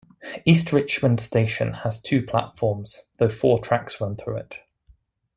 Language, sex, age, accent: English, male, 19-29, England English